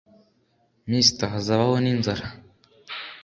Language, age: Kinyarwanda, under 19